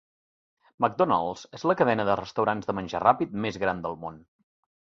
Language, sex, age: Catalan, male, 40-49